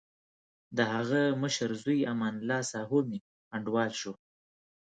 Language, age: Pashto, 30-39